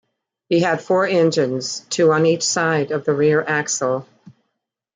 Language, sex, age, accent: English, female, 60-69, United States English